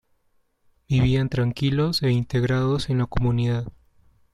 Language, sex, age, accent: Spanish, male, 19-29, Andino-Pacífico: Colombia, Perú, Ecuador, oeste de Bolivia y Venezuela andina